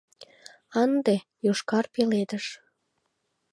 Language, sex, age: Mari, female, 19-29